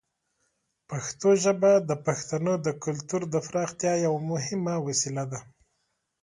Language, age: Pashto, 30-39